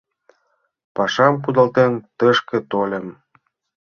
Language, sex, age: Mari, male, 40-49